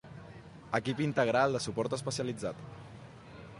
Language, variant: Catalan, Central